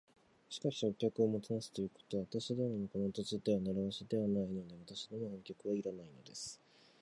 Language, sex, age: Japanese, male, 19-29